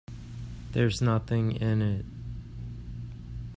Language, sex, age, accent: English, male, 19-29, United States English